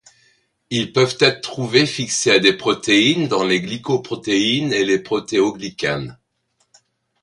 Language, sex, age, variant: French, male, 60-69, Français de métropole